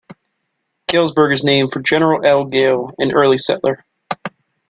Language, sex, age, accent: English, male, 19-29, United States English